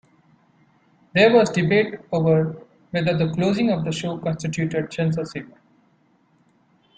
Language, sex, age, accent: English, male, 19-29, India and South Asia (India, Pakistan, Sri Lanka)